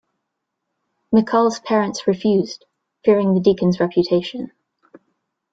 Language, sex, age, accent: English, female, 30-39, United States English